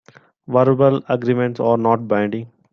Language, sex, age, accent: English, male, 19-29, India and South Asia (India, Pakistan, Sri Lanka)